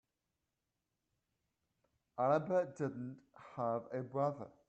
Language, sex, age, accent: English, male, 30-39, United States English